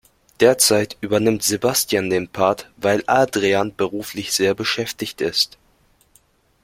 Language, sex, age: German, male, 19-29